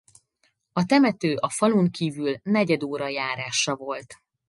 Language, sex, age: Hungarian, female, 40-49